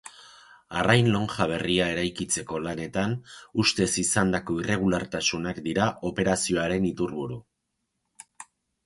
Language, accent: Basque, Erdialdekoa edo Nafarra (Gipuzkoa, Nafarroa)